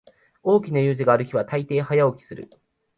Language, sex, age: Japanese, male, 19-29